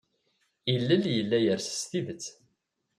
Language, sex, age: Kabyle, male, 30-39